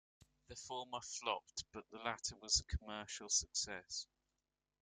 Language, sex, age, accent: English, male, under 19, England English